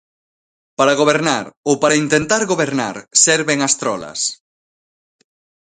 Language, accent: Galician, Normativo (estándar)